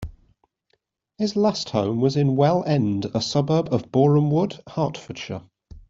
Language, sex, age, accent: English, male, 30-39, England English